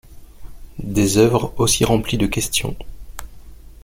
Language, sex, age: French, male, 50-59